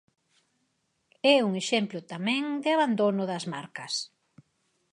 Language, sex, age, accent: Galician, female, 50-59, Normativo (estándar)